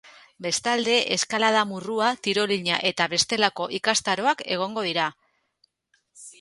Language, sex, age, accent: Basque, female, 40-49, Mendebalekoa (Araba, Bizkaia, Gipuzkoako mendebaleko herri batzuk)